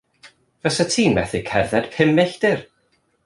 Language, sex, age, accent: Welsh, male, 30-39, Y Deyrnas Unedig Cymraeg